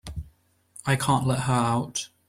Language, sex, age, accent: English, male, 19-29, England English